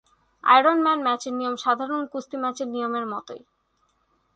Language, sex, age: Bengali, female, 19-29